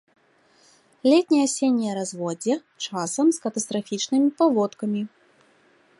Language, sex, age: Belarusian, female, 19-29